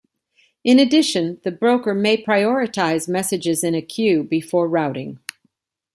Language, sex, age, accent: English, female, 60-69, United States English